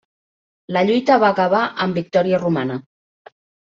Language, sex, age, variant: Catalan, female, 30-39, Central